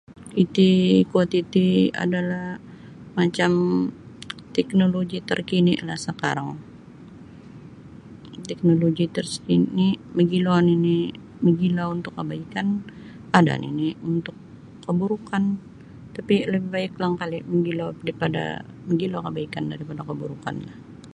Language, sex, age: Sabah Bisaya, female, 60-69